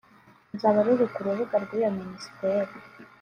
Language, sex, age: Kinyarwanda, male, 19-29